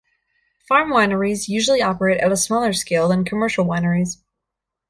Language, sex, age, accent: English, female, 19-29, United States English